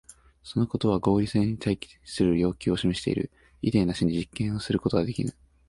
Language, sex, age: Japanese, male, 19-29